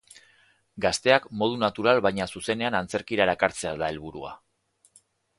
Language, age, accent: Basque, 40-49, Erdialdekoa edo Nafarra (Gipuzkoa, Nafarroa)